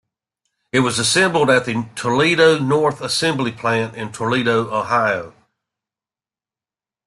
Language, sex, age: English, male, 50-59